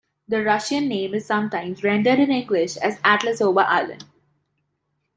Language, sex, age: English, female, 19-29